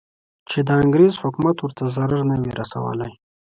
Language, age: Pashto, 19-29